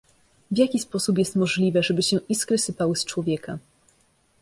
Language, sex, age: Polish, female, 19-29